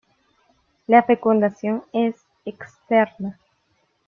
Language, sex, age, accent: Spanish, female, 30-39, América central